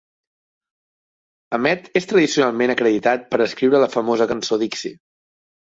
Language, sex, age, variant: Catalan, male, 30-39, Central